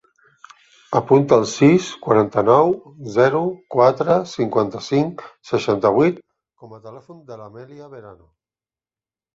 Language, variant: Catalan, Central